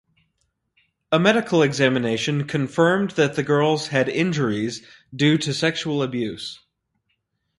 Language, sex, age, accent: English, male, 19-29, United States English